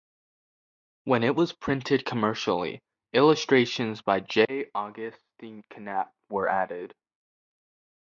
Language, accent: English, United States English